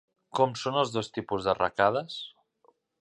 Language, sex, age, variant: Catalan, male, 50-59, Central